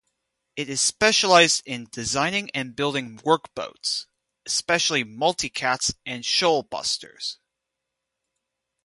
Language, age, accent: English, 19-29, United States English